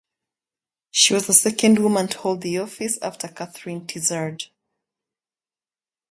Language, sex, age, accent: English, female, 30-39, England English